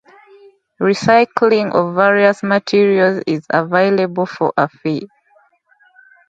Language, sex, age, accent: English, female, 19-29, England English